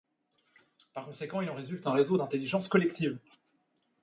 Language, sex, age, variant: French, male, 19-29, Français de métropole